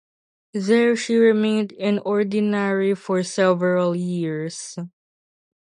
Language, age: English, under 19